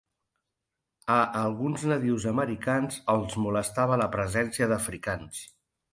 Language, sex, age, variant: Catalan, male, 50-59, Central